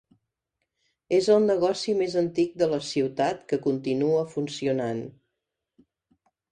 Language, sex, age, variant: Catalan, female, 50-59, Central